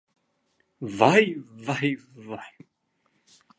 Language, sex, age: Latvian, male, 19-29